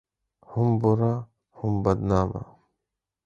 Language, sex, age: Pashto, male, 40-49